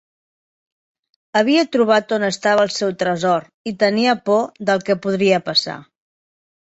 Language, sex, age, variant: Catalan, female, 30-39, Septentrional